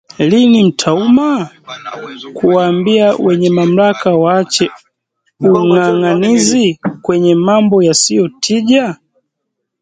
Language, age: Swahili, 19-29